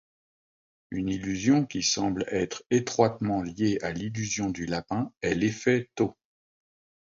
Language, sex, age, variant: French, male, 50-59, Français de métropole